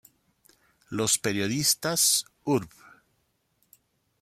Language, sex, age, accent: Spanish, male, 50-59, México